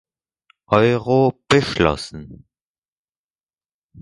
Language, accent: German, Deutschland Deutsch